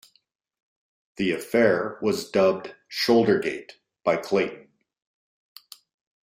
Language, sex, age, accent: English, male, 50-59, United States English